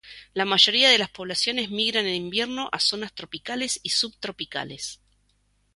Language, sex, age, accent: Spanish, female, 40-49, Rioplatense: Argentina, Uruguay, este de Bolivia, Paraguay